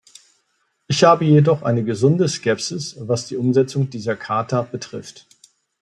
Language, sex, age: German, male, 50-59